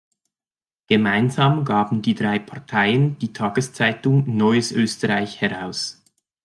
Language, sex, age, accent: German, male, 30-39, Schweizerdeutsch